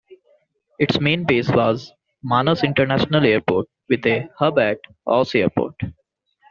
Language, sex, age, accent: English, male, under 19, United States English